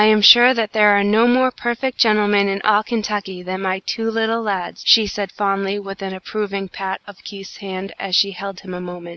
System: none